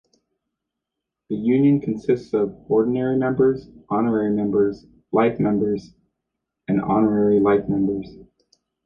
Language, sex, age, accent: English, male, 30-39, United States English